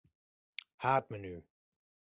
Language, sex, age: Western Frisian, male, 19-29